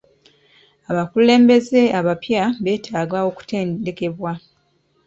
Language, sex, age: Ganda, female, 30-39